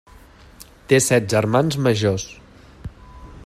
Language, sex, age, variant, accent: Catalan, male, 40-49, Central, central